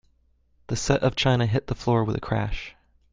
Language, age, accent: English, 19-29, United States English